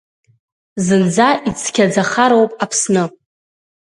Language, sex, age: Abkhazian, female, under 19